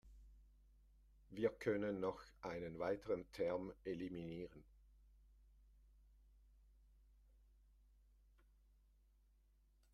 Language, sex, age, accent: German, male, 60-69, Schweizerdeutsch